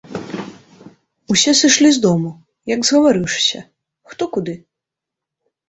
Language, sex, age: Belarusian, female, under 19